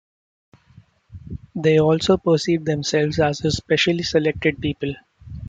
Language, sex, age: English, male, 19-29